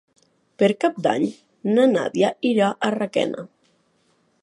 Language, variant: Catalan, Nord-Occidental